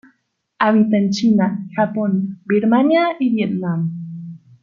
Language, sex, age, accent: Spanish, female, 19-29, México